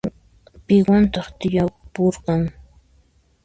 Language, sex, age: Puno Quechua, female, 19-29